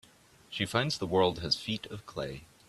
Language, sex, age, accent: English, male, 19-29, Canadian English